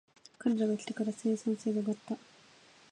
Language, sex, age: Japanese, female, 19-29